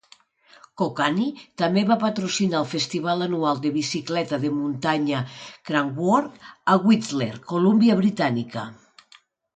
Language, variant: Catalan, Nord-Occidental